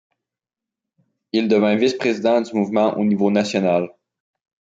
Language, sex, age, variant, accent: French, male, 19-29, Français d'Amérique du Nord, Français du Canada